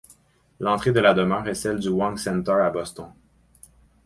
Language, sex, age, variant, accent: French, male, 30-39, Français d'Amérique du Nord, Français du Canada